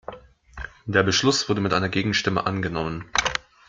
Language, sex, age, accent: German, male, 19-29, Deutschland Deutsch